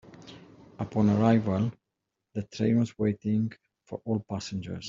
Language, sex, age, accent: English, male, 40-49, England English